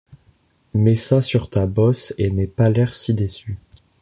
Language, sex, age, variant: French, male, under 19, Français de métropole